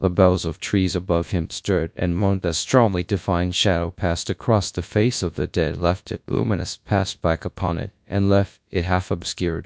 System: TTS, GradTTS